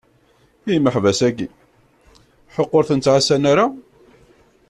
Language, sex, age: Kabyle, male, 50-59